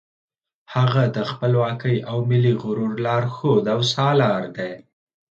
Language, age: Pashto, 19-29